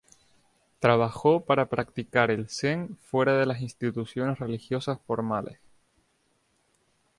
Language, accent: Spanish, España: Islas Canarias